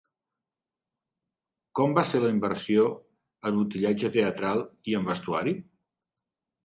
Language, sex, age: Catalan, male, 50-59